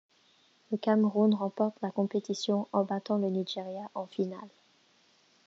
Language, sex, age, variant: French, female, under 19, Français de métropole